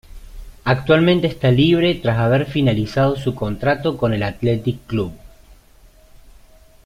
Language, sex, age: Spanish, male, 30-39